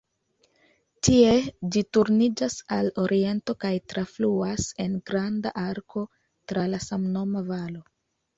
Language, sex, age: Esperanto, female, 19-29